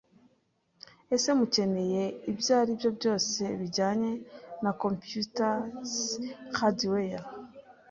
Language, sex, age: Kinyarwanda, female, 19-29